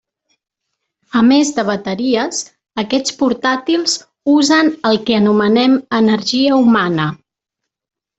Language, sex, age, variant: Catalan, female, 40-49, Central